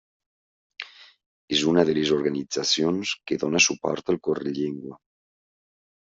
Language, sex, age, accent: Catalan, male, 40-49, valencià